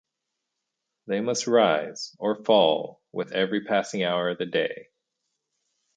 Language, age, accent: English, 30-39, United States English